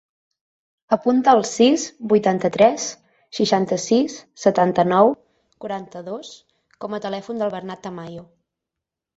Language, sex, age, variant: Catalan, female, 19-29, Central